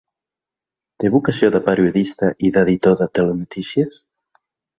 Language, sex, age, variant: Catalan, male, 19-29, Central